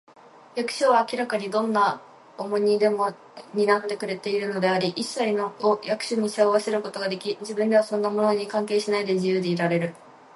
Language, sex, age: Japanese, female, 19-29